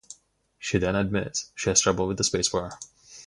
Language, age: English, 19-29